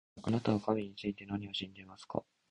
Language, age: English, under 19